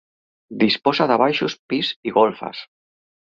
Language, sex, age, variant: Catalan, male, 40-49, Central